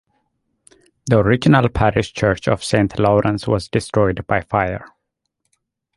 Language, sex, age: English, male, 19-29